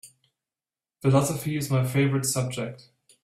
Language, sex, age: English, male, 19-29